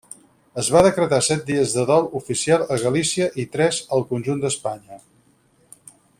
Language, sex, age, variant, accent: Catalan, male, 50-59, Central, central